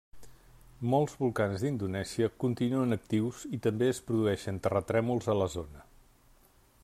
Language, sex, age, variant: Catalan, male, 50-59, Central